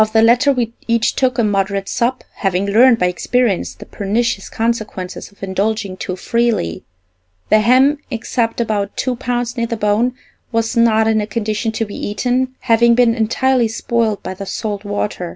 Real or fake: real